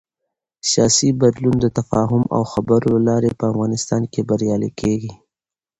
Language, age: Pashto, 19-29